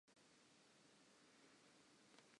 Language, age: English, 19-29